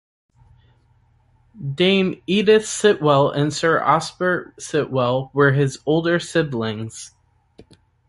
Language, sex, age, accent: English, male, 19-29, United States English